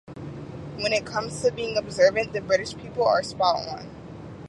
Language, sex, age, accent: English, female, 19-29, United States English